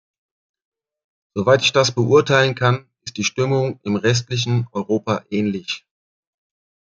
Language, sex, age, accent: German, male, 40-49, Deutschland Deutsch